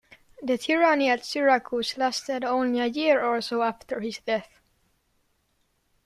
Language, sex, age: English, male, under 19